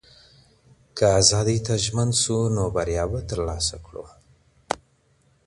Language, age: Pashto, 30-39